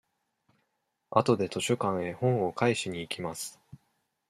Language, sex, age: Japanese, male, 19-29